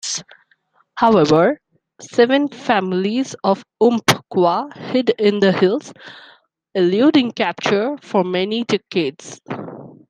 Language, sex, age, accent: English, female, 19-29, India and South Asia (India, Pakistan, Sri Lanka)